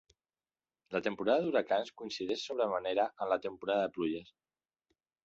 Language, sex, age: Catalan, male, 40-49